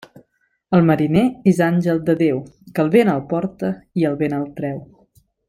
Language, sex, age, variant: Catalan, female, 19-29, Nord-Occidental